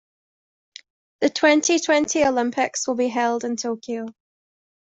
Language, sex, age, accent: English, female, 19-29, Scottish English